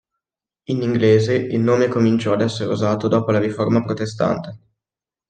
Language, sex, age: Italian, male, under 19